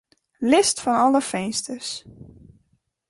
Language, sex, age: Western Frisian, female, 30-39